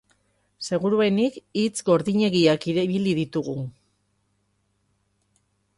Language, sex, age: Basque, female, 50-59